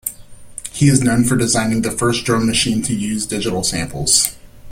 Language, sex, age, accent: English, male, 30-39, United States English